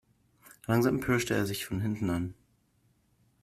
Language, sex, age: German, male, 19-29